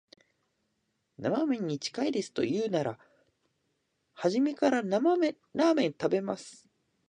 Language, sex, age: Japanese, male, 19-29